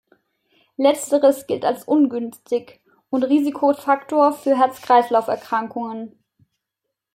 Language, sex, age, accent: German, female, 19-29, Deutschland Deutsch